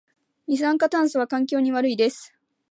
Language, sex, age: Japanese, female, under 19